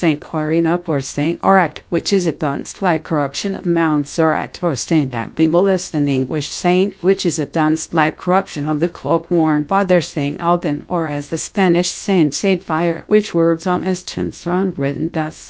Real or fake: fake